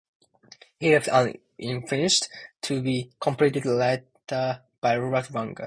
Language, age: English, 19-29